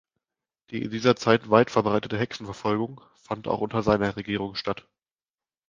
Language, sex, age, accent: German, male, 19-29, Deutschland Deutsch